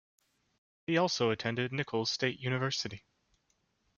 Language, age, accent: English, 19-29, United States English